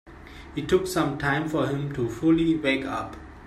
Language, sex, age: English, male, 19-29